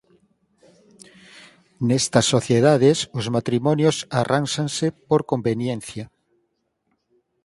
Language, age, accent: Galician, 50-59, Normativo (estándar)